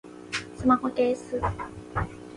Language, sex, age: Japanese, female, 19-29